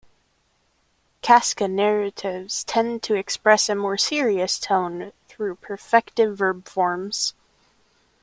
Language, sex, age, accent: English, male, 19-29, United States English